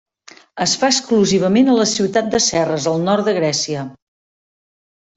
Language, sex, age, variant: Catalan, female, 50-59, Central